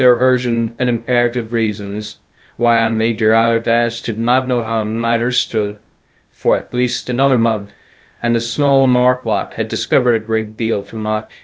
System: TTS, VITS